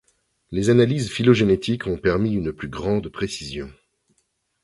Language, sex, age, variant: French, male, 40-49, Français de métropole